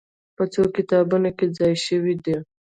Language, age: Pashto, 19-29